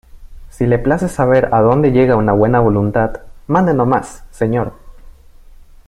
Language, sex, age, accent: Spanish, male, 19-29, Andino-Pacífico: Colombia, Perú, Ecuador, oeste de Bolivia y Venezuela andina